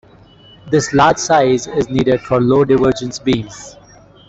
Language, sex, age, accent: English, male, 19-29, India and South Asia (India, Pakistan, Sri Lanka)